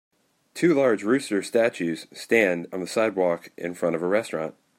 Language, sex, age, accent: English, male, 30-39, United States English